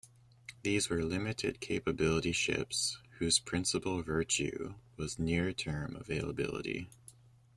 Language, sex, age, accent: English, male, 30-39, United States English